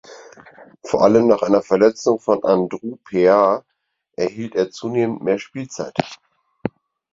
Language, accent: German, Deutschland Deutsch